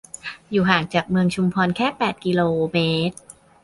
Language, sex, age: Thai, male, under 19